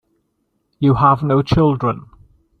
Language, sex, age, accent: English, male, 60-69, Welsh English